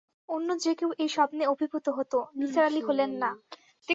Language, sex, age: Bengali, female, 19-29